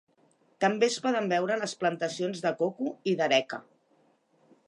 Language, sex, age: Catalan, female, 40-49